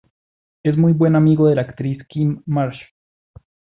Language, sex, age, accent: Spanish, male, 30-39, Andino-Pacífico: Colombia, Perú, Ecuador, oeste de Bolivia y Venezuela andina